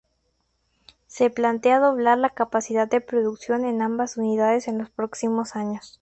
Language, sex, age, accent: Spanish, male, 19-29, México